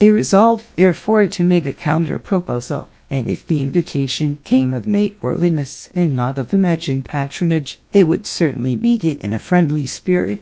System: TTS, GlowTTS